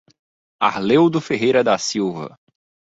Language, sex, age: Portuguese, male, 19-29